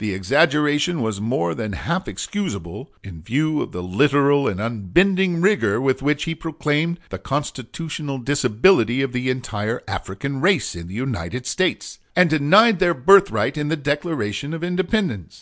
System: none